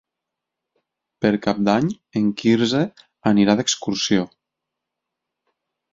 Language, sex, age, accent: Catalan, male, 30-39, valencià